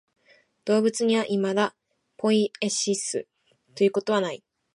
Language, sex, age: Japanese, female, 19-29